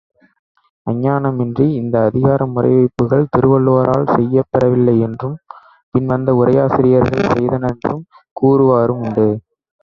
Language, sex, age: Tamil, male, 19-29